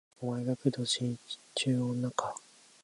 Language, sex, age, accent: Japanese, male, 19-29, 標準語